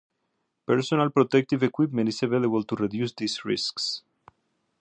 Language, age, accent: English, 30-39, United States English